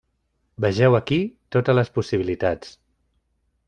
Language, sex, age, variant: Catalan, male, 40-49, Central